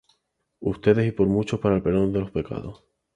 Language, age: Spanish, 19-29